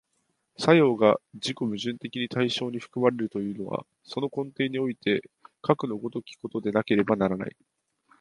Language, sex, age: Japanese, male, 19-29